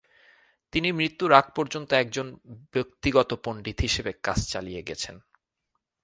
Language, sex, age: Bengali, male, 30-39